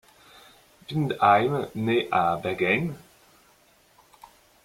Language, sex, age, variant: French, male, 30-39, Français de métropole